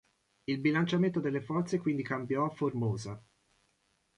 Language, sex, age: Italian, male, 40-49